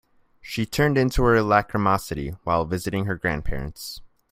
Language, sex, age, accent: English, male, 19-29, United States English